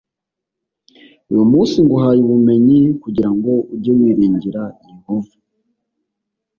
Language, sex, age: Kinyarwanda, male, 40-49